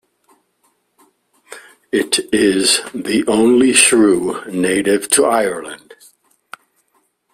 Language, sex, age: English, male, 60-69